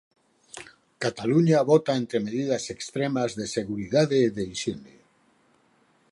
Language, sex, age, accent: Galician, male, 50-59, Normativo (estándar)